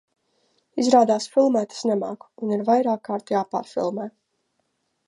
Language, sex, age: Latvian, female, 30-39